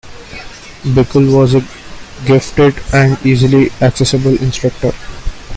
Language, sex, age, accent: English, male, 19-29, India and South Asia (India, Pakistan, Sri Lanka)